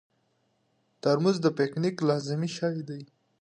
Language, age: Pashto, 19-29